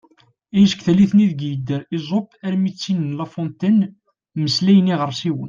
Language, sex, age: Kabyle, male, 19-29